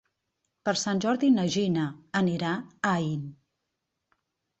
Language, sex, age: Catalan, female, 50-59